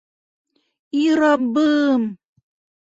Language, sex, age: Bashkir, female, 60-69